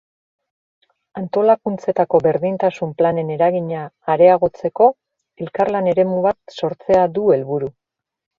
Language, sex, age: Basque, female, 40-49